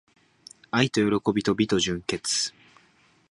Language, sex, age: Japanese, male, 19-29